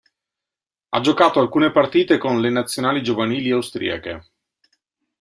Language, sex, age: Italian, male, 40-49